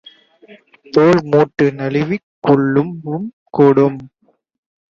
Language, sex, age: Tamil, male, 19-29